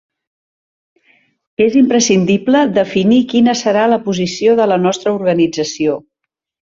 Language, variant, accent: Catalan, Central, central